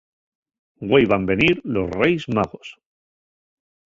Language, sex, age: Asturian, male, 40-49